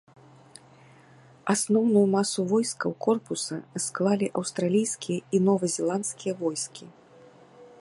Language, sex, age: Belarusian, female, 60-69